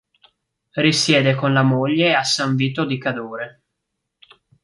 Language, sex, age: Italian, male, 19-29